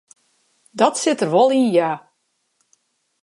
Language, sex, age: Western Frisian, female, 40-49